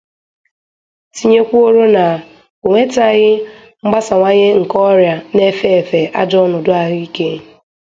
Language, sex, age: Igbo, female, under 19